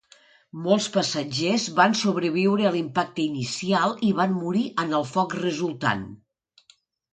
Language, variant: Catalan, Nord-Occidental